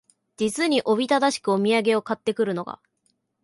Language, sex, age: Japanese, male, 19-29